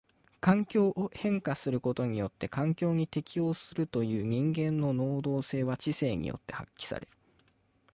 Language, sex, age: Japanese, male, 19-29